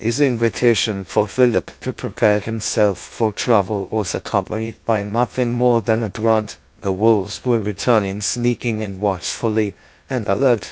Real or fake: fake